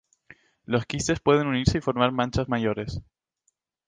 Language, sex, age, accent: Spanish, male, 19-29, España: Islas Canarias